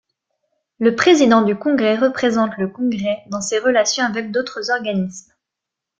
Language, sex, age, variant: French, female, 19-29, Français de métropole